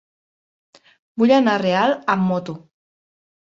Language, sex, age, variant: Catalan, female, 30-39, Central